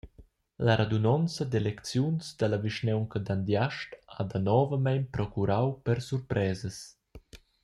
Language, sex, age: Romansh, male, 19-29